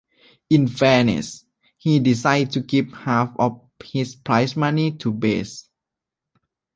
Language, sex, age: English, male, 19-29